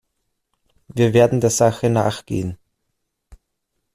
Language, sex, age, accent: German, male, 30-39, Österreichisches Deutsch